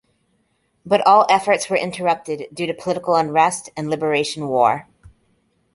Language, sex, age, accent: English, female, 40-49, United States English